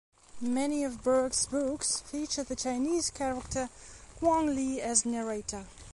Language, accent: English, England English